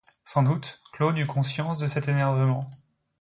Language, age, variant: French, 19-29, Français de métropole